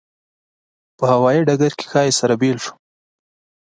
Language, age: Pashto, 19-29